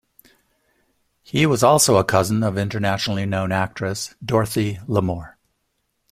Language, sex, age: English, male, 60-69